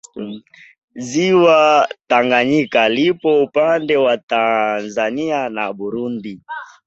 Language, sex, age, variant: Swahili, male, 40-49, Kiswahili cha Bara ya Tanzania